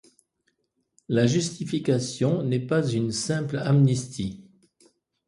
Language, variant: French, Français de métropole